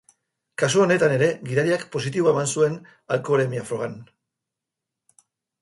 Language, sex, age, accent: Basque, male, 50-59, Mendebalekoa (Araba, Bizkaia, Gipuzkoako mendebaleko herri batzuk)